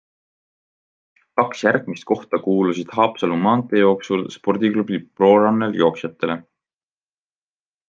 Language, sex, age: Estonian, male, 19-29